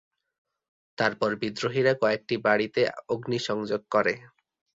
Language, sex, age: Bengali, male, 19-29